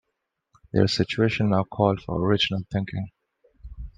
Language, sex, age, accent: English, male, 19-29, India and South Asia (India, Pakistan, Sri Lanka)